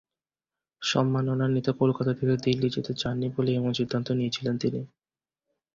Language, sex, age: Bengali, male, 19-29